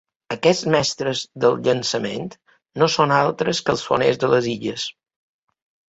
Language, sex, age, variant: Catalan, male, 50-59, Balear